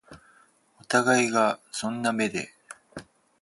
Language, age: Japanese, 50-59